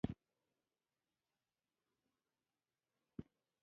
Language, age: Pashto, 19-29